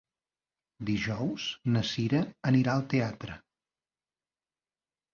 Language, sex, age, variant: Catalan, male, 40-49, Central